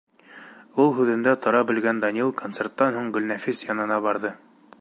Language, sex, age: Bashkir, male, 19-29